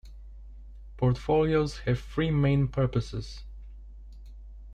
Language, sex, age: English, male, 19-29